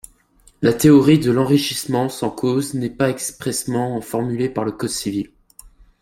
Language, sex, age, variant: French, male, under 19, Français de métropole